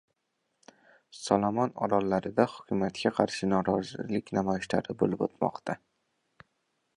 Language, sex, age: Uzbek, male, 19-29